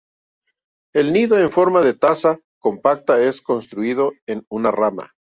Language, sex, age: Spanish, male, 50-59